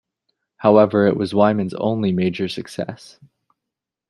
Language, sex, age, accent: English, male, 19-29, United States English